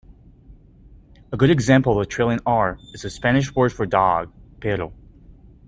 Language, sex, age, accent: English, male, 19-29, Canadian English